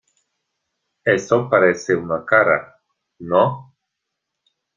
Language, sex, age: Spanish, male, 30-39